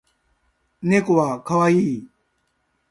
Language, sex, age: Japanese, male, 60-69